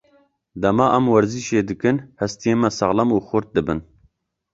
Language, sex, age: Kurdish, male, 19-29